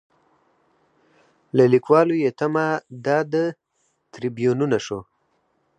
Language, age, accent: Pashto, 19-29, معیاري پښتو